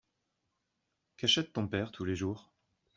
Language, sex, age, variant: French, male, 40-49, Français de métropole